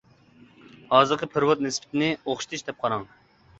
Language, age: Uyghur, 30-39